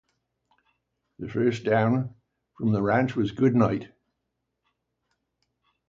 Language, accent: English, England English